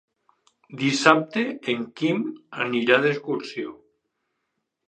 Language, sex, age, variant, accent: Catalan, male, 50-59, Valencià central, valencià